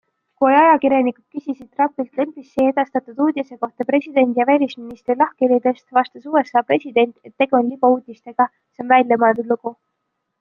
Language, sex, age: Estonian, female, 19-29